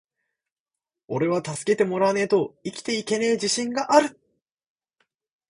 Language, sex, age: Japanese, male, 19-29